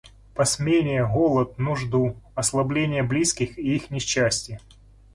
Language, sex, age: Russian, male, 40-49